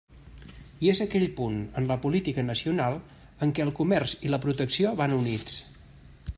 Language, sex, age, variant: Catalan, male, 50-59, Central